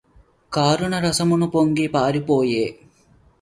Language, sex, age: Telugu, male, 19-29